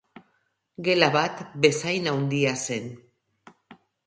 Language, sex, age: Basque, female, 50-59